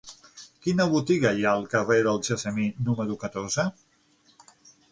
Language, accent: Catalan, central; septentrional